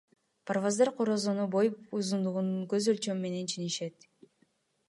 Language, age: Kyrgyz, 19-29